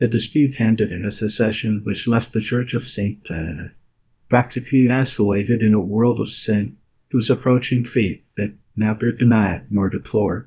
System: TTS, VITS